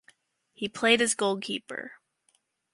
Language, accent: English, Canadian English